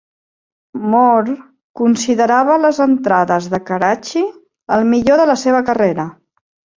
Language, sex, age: Catalan, female, 40-49